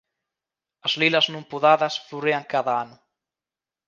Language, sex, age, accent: Galician, male, 19-29, Atlántico (seseo e gheada)